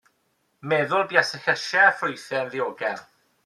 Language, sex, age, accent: Welsh, male, 19-29, Y Deyrnas Unedig Cymraeg